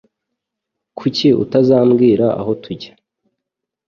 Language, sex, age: Kinyarwanda, male, 19-29